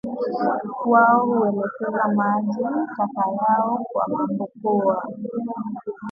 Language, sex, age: Swahili, female, 19-29